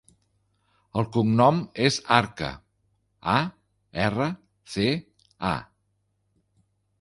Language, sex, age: Catalan, male, 40-49